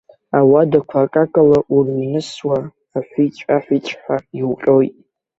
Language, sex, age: Abkhazian, male, under 19